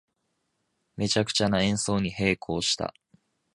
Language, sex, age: Japanese, male, 19-29